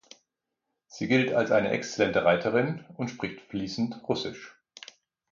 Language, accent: German, Deutschland Deutsch